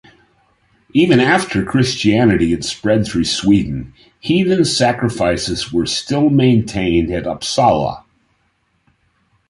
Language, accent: English, United States English